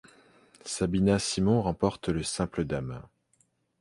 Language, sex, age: French, male, 19-29